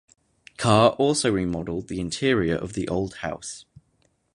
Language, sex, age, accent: English, male, 19-29, England English